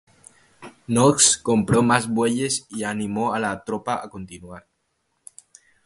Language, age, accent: Spanish, 19-29, España: Centro-Sur peninsular (Madrid, Toledo, Castilla-La Mancha)